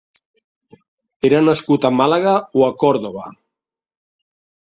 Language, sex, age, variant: Catalan, male, 50-59, Central